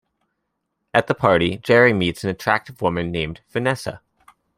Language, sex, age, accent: English, male, 30-39, United States English